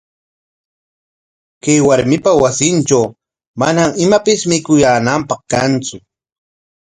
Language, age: Corongo Ancash Quechua, 40-49